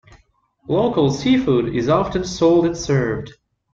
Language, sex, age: English, male, 19-29